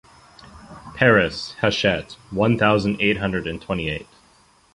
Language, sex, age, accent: English, male, 30-39, United States English